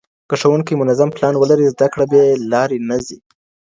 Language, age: Pashto, 30-39